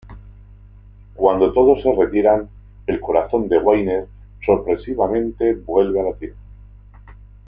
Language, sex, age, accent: Spanish, male, 40-49, España: Centro-Sur peninsular (Madrid, Toledo, Castilla-La Mancha)